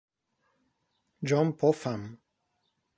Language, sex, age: Italian, male, 40-49